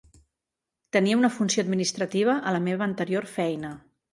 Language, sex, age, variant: Catalan, female, 50-59, Central